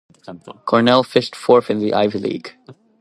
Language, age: English, 19-29